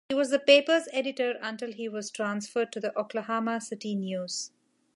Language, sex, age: English, female, 40-49